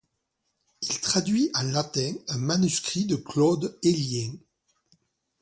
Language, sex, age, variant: French, male, 40-49, Français de métropole